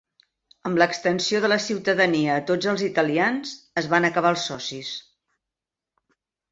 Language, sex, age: Catalan, female, 60-69